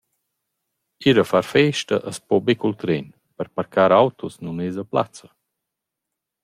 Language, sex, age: Romansh, male, 40-49